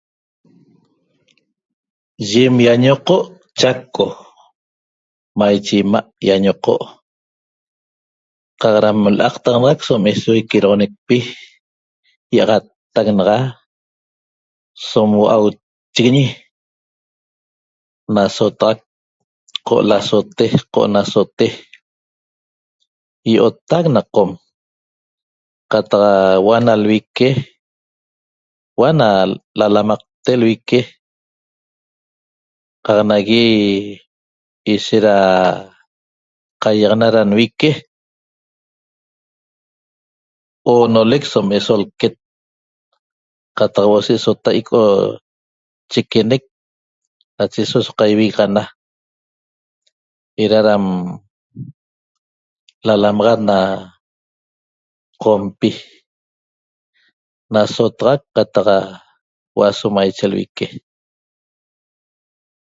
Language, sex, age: Toba, male, 60-69